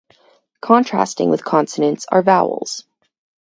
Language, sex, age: English, female, 19-29